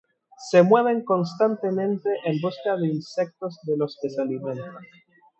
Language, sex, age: Spanish, male, 19-29